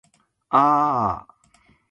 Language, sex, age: Japanese, male, 50-59